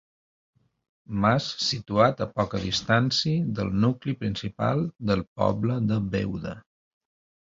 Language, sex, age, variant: Catalan, male, 40-49, Balear